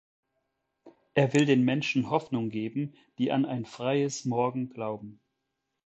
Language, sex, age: German, male, 40-49